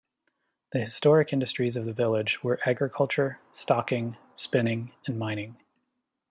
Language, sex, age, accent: English, male, 30-39, United States English